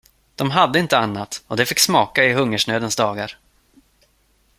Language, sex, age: Swedish, male, 19-29